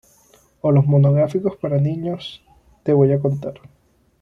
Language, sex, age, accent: Spanish, male, 30-39, Caribe: Cuba, Venezuela, Puerto Rico, República Dominicana, Panamá, Colombia caribeña, México caribeño, Costa del golfo de México